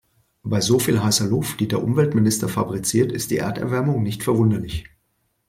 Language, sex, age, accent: German, male, 50-59, Deutschland Deutsch